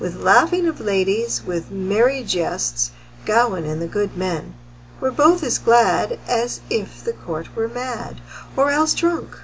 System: none